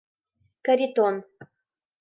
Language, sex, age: Mari, female, 19-29